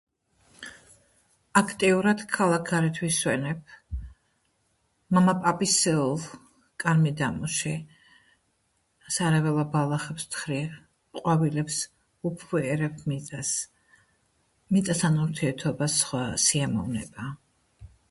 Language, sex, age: Georgian, female, 60-69